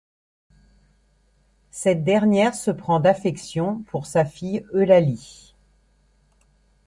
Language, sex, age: French, female, 50-59